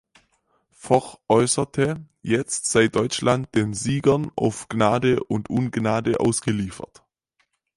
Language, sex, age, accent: German, male, under 19, Deutschland Deutsch